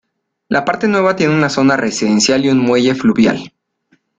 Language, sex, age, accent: Spanish, male, 19-29, México